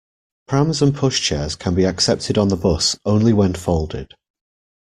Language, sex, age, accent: English, male, 30-39, England English